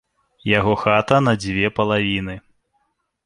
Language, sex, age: Belarusian, male, 30-39